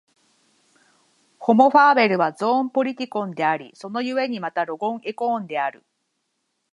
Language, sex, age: Japanese, female, 30-39